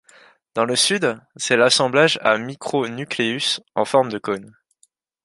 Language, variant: French, Français de métropole